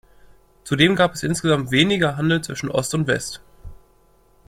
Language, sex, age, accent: German, male, 19-29, Deutschland Deutsch